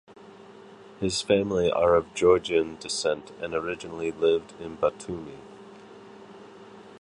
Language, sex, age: English, male, 30-39